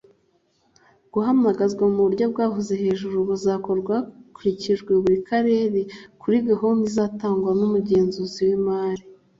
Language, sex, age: Kinyarwanda, female, 19-29